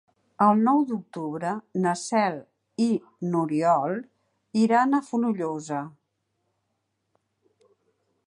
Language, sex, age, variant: Catalan, female, 70-79, Central